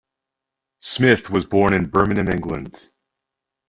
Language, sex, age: English, male, 40-49